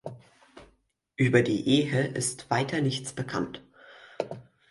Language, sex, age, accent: German, male, under 19, Deutschland Deutsch